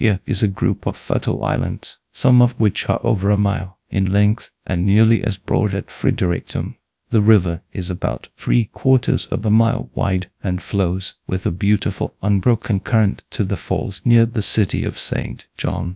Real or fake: fake